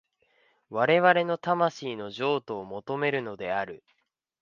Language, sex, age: Japanese, male, 19-29